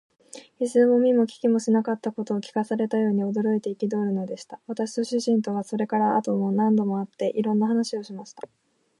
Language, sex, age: Japanese, female, 19-29